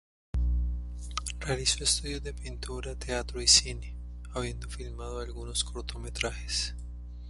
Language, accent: Spanish, Andino-Pacífico: Colombia, Perú, Ecuador, oeste de Bolivia y Venezuela andina